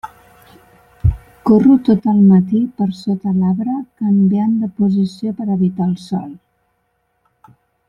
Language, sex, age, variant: Catalan, female, 50-59, Central